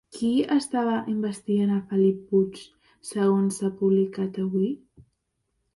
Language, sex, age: Catalan, female, under 19